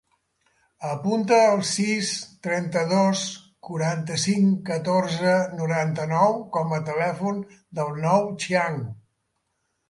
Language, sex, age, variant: Catalan, male, 70-79, Central